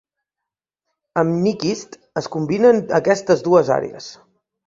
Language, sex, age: Catalan, male, 30-39